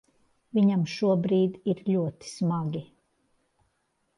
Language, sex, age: Latvian, female, 60-69